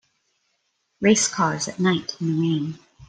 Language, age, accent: English, 19-29, United States English